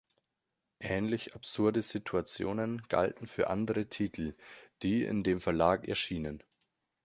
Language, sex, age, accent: German, male, 19-29, Deutschland Deutsch